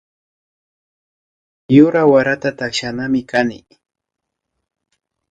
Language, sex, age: Imbabura Highland Quichua, female, 30-39